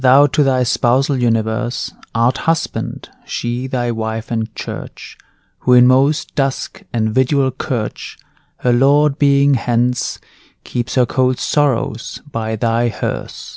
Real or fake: real